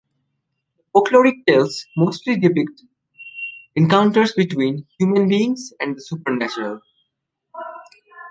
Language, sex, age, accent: English, male, 19-29, India and South Asia (India, Pakistan, Sri Lanka)